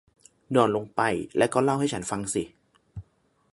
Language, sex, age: Thai, male, 19-29